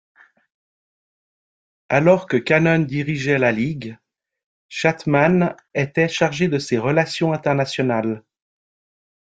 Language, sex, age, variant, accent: French, male, 40-49, Français d'Europe, Français de Suisse